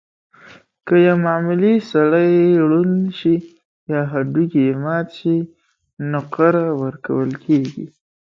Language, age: Pashto, 19-29